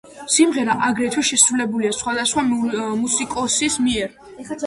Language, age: Georgian, under 19